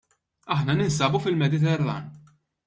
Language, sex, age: Maltese, male, 30-39